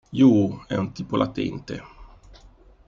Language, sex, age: Italian, male, 50-59